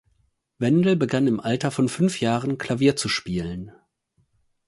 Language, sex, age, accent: German, male, 30-39, Deutschland Deutsch